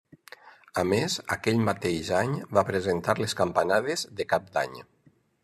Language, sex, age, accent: Catalan, male, 50-59, valencià